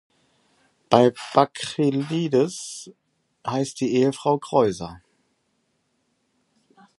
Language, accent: German, Norddeutsch